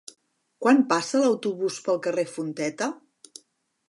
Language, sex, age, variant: Catalan, female, 40-49, Central